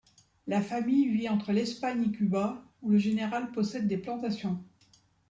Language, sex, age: French, female, 50-59